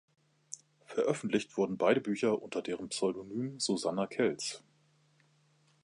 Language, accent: German, Deutschland Deutsch